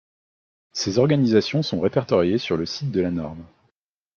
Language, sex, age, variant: French, male, 19-29, Français de métropole